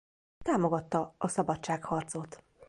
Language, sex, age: Hungarian, female, 19-29